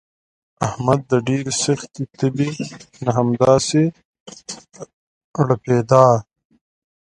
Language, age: Pashto, 30-39